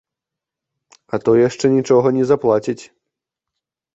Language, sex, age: Belarusian, male, 19-29